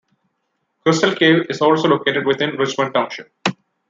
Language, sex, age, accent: English, male, 19-29, India and South Asia (India, Pakistan, Sri Lanka)